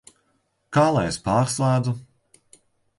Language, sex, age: Latvian, male, 30-39